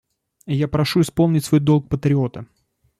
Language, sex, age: Russian, male, 30-39